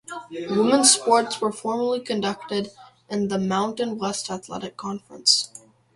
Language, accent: English, United States English